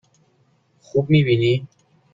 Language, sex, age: Persian, male, 19-29